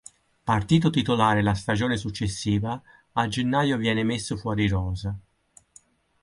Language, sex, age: Italian, male, 50-59